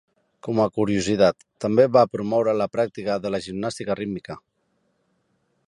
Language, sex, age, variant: Catalan, male, 30-39, Central